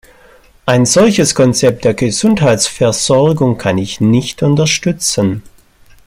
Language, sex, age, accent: German, male, 50-59, Deutschland Deutsch